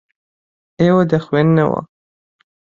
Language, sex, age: Central Kurdish, male, 19-29